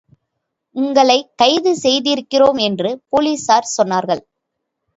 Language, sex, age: Tamil, female, 19-29